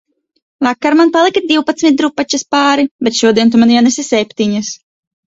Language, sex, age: Latvian, female, 30-39